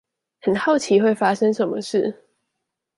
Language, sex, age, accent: Chinese, female, 19-29, 出生地：臺北市